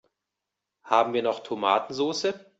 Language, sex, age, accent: German, male, 40-49, Deutschland Deutsch